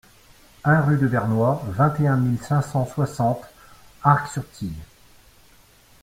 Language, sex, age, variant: French, male, 40-49, Français de métropole